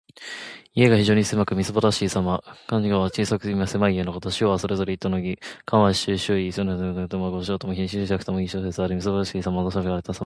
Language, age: Japanese, 19-29